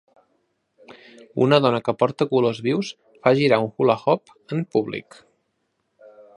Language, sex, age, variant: Catalan, male, 30-39, Central